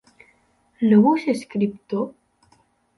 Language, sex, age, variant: Catalan, female, under 19, Central